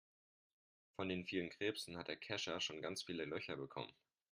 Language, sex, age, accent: German, male, 19-29, Deutschland Deutsch